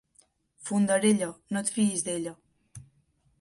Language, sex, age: Catalan, female, under 19